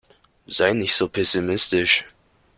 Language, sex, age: German, male, 19-29